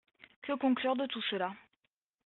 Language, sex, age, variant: French, male, 19-29, Français de métropole